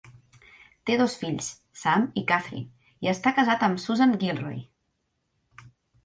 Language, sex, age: Catalan, female, 30-39